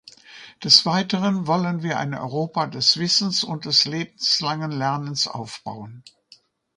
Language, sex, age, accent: German, female, 70-79, Deutschland Deutsch